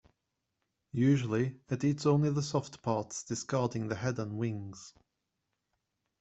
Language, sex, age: English, male, 30-39